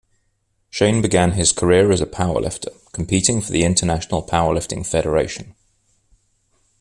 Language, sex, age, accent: English, male, 30-39, England English